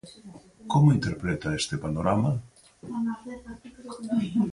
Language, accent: Galician, Atlántico (seseo e gheada)